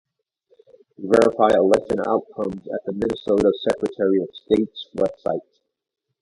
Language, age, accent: English, 40-49, United States English